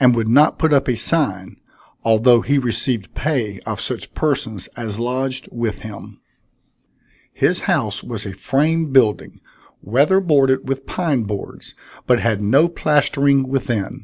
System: none